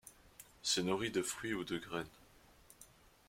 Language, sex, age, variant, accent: French, male, 19-29, Français d'Europe, Français de Suisse